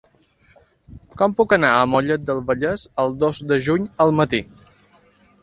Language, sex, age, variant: Catalan, male, 30-39, Balear